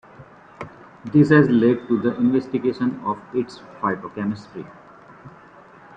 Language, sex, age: English, male, 30-39